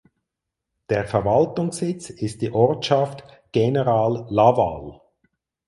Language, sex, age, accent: German, male, 40-49, Schweizerdeutsch